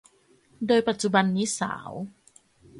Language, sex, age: Thai, female, 19-29